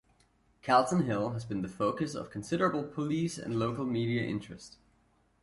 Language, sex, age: English, male, 19-29